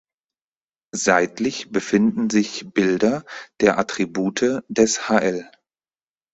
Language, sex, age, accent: German, male, 30-39, Deutschland Deutsch